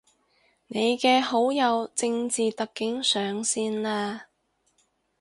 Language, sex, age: Cantonese, female, 19-29